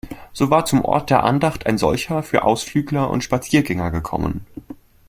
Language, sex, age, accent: German, male, under 19, Deutschland Deutsch